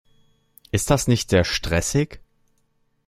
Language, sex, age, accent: German, male, 19-29, Deutschland Deutsch